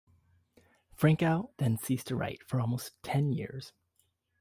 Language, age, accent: English, 30-39, United States English